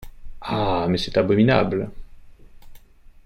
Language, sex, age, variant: French, male, 30-39, Français de métropole